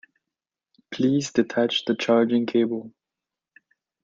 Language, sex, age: English, male, 19-29